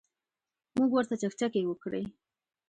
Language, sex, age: Pashto, female, 19-29